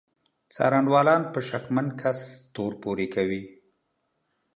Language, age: Pashto, 50-59